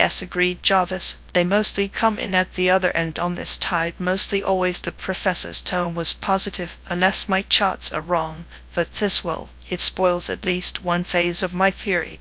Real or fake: fake